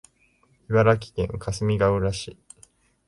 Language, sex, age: Japanese, male, 19-29